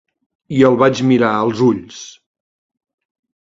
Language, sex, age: Catalan, male, 50-59